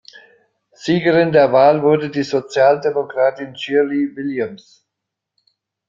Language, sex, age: German, male, 60-69